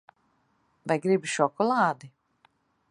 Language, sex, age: Latvian, female, 50-59